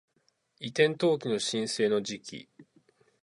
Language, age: Japanese, 30-39